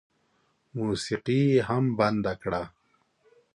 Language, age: Pashto, 30-39